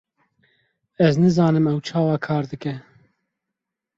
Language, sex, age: Kurdish, male, 30-39